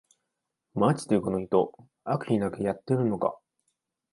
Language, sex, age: Japanese, male, 19-29